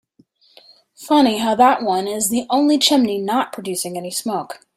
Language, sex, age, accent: English, female, 30-39, United States English